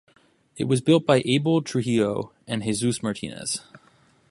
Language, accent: English, United States English